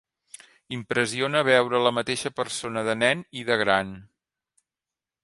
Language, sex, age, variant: Catalan, male, 40-49, Central